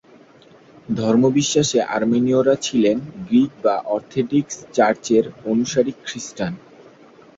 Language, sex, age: Bengali, male, 19-29